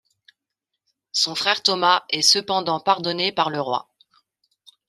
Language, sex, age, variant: French, female, 40-49, Français de métropole